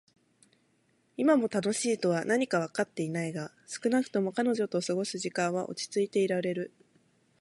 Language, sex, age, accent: Japanese, female, 19-29, 東京